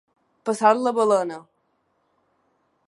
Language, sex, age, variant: Catalan, female, under 19, Balear